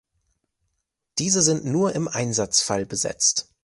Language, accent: German, Deutschland Deutsch